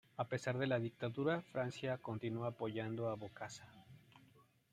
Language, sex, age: Spanish, male, 30-39